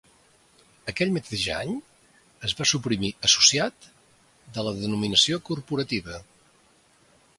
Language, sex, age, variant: Catalan, male, 60-69, Central